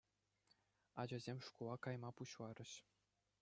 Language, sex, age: Chuvash, male, under 19